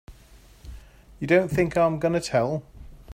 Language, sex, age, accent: English, male, 50-59, England English